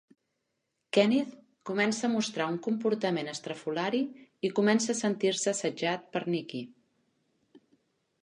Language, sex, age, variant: Catalan, female, 40-49, Central